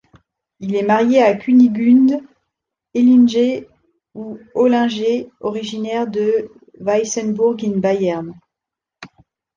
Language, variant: French, Français de métropole